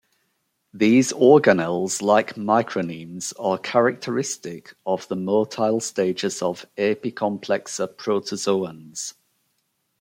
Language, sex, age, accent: English, male, 40-49, England English